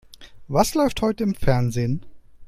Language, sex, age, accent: German, male, 30-39, Deutschland Deutsch